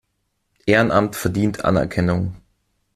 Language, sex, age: German, male, 19-29